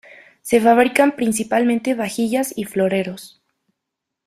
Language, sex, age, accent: Spanish, female, 19-29, México